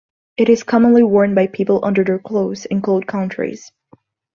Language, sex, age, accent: English, female, 19-29, United States English